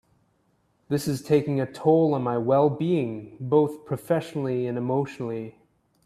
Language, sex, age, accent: English, male, 30-39, Canadian English